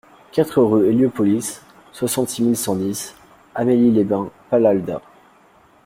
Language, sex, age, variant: French, male, 19-29, Français de métropole